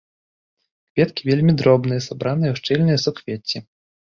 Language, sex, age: Belarusian, male, 19-29